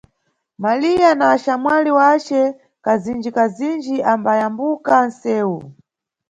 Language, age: Nyungwe, 30-39